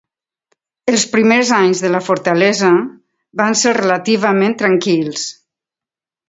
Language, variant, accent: Catalan, Valencià meridional, valencià